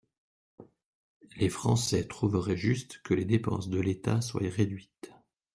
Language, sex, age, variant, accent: French, male, 40-49, Français d'Europe, Français de Suisse